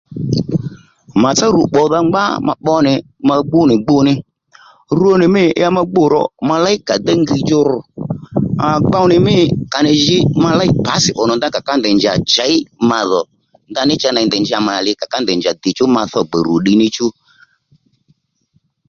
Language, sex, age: Lendu, male, 60-69